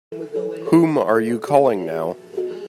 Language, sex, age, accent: English, male, 19-29, United States English